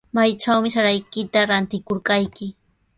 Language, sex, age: Sihuas Ancash Quechua, female, 19-29